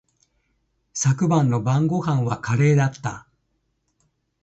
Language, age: Japanese, 70-79